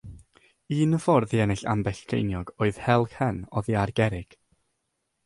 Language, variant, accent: Welsh, South-Eastern Welsh, Y Deyrnas Unedig Cymraeg